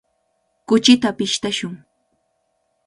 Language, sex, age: Cajatambo North Lima Quechua, female, 19-29